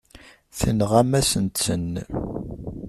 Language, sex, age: Kabyle, male, 30-39